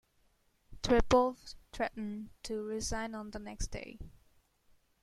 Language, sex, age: English, female, under 19